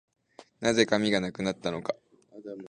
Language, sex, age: Japanese, male, under 19